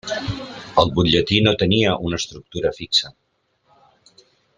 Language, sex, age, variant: Catalan, male, 50-59, Central